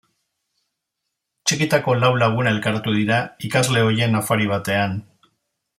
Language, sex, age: Basque, male, 50-59